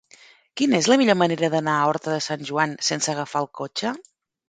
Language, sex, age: Catalan, female, 40-49